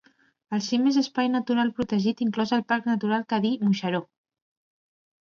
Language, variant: Catalan, Central